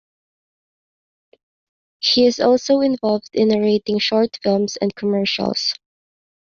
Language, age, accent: English, 19-29, Filipino